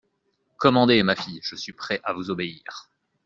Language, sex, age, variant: French, male, 30-39, Français de métropole